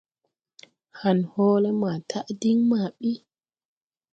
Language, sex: Tupuri, female